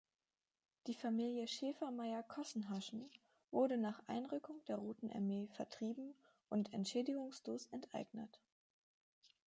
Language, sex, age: German, female, 19-29